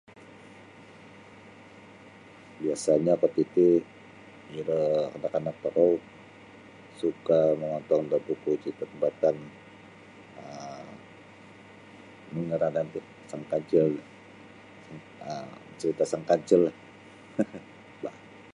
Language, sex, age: Sabah Bisaya, male, 40-49